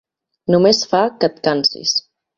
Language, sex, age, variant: Catalan, female, 19-29, Central